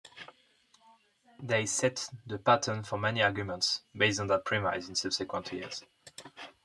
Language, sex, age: English, male, 19-29